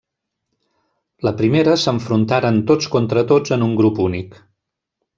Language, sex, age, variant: Catalan, male, 50-59, Central